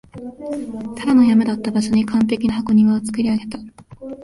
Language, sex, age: Japanese, female, 19-29